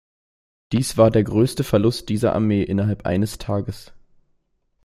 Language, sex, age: German, male, 19-29